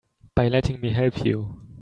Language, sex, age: English, male, 19-29